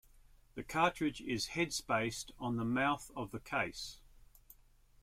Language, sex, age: English, male, 60-69